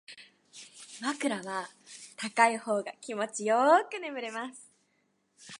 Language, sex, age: Japanese, female, 19-29